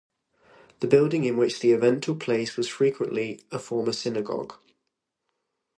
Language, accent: English, England English